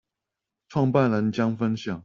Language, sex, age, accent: Chinese, male, 30-39, 出生地：新北市